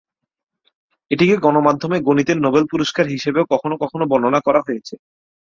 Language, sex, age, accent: Bengali, male, 19-29, Native